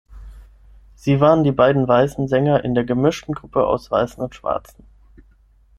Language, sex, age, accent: German, male, 19-29, Deutschland Deutsch